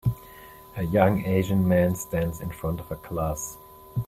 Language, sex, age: English, male, 30-39